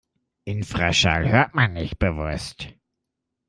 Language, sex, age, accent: German, male, 30-39, Deutschland Deutsch